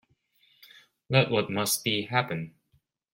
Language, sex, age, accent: English, male, 19-29, United States English